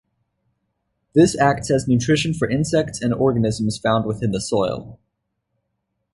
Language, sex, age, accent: English, male, under 19, United States English